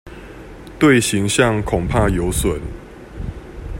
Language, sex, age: Chinese, male, 30-39